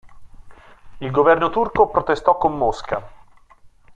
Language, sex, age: Italian, male, 19-29